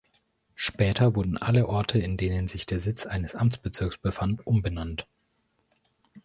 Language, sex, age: German, male, 19-29